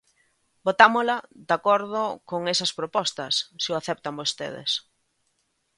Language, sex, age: Galician, female, 30-39